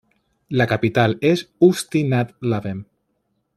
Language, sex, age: Spanish, male, 19-29